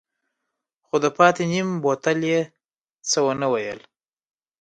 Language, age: Pashto, 19-29